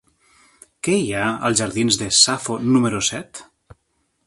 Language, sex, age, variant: Catalan, male, 40-49, Nord-Occidental